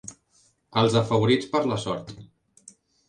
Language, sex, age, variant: Catalan, male, under 19, Central